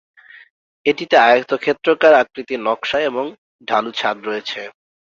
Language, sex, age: Bengali, male, 19-29